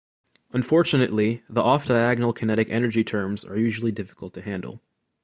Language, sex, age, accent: English, male, 19-29, United States English